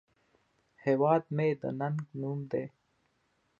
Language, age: Pashto, 30-39